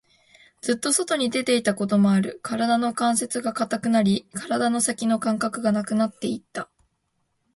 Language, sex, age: Japanese, female, 19-29